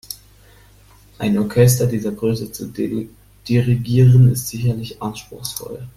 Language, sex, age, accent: German, male, under 19, Deutschland Deutsch